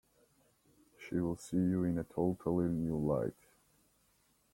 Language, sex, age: English, male, 30-39